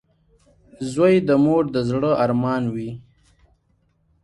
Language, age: Pashto, 19-29